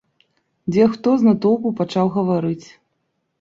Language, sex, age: Belarusian, female, 30-39